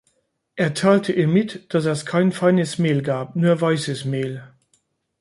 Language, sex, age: German, male, 40-49